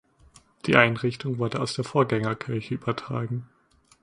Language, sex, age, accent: German, male, under 19, Deutschland Deutsch